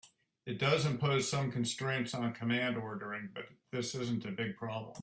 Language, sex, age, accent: English, male, 50-59, United States English